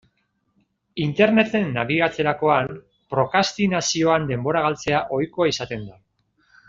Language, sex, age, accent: Basque, male, 40-49, Mendebalekoa (Araba, Bizkaia, Gipuzkoako mendebaleko herri batzuk)